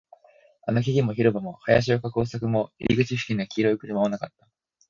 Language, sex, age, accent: Japanese, male, 19-29, 標準語; 東京